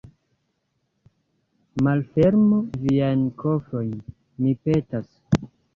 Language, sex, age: Esperanto, male, 19-29